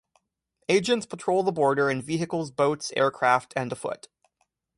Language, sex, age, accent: English, male, 30-39, United States English